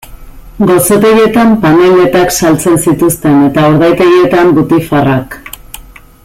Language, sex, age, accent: Basque, female, 40-49, Erdialdekoa edo Nafarra (Gipuzkoa, Nafarroa)